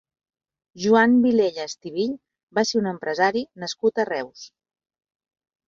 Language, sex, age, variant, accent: Catalan, female, 40-49, Central, central